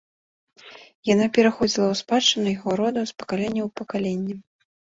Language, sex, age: Belarusian, female, 30-39